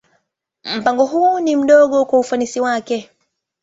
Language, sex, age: Swahili, female, 19-29